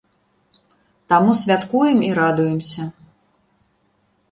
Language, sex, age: Belarusian, female, 19-29